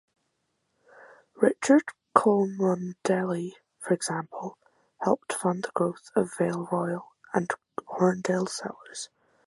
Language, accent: English, Scottish English